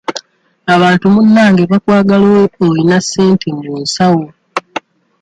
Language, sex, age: Ganda, male, 19-29